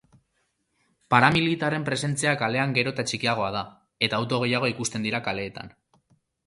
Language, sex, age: Basque, male, 19-29